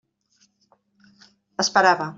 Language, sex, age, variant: Catalan, female, 50-59, Central